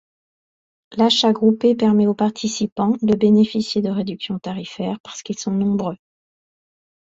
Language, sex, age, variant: French, female, 40-49, Français de métropole